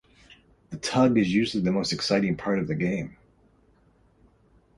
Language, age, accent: English, 60-69, Canadian English